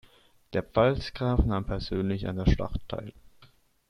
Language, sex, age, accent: German, male, 19-29, Deutschland Deutsch